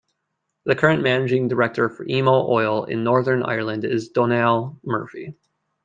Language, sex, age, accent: English, male, 30-39, United States English